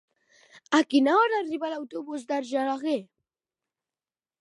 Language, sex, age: Catalan, female, 40-49